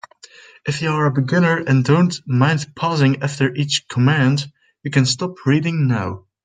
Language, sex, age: English, male, under 19